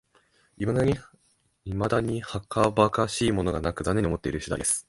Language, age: Japanese, 19-29